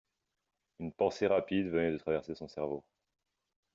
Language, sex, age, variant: French, male, 19-29, Français de métropole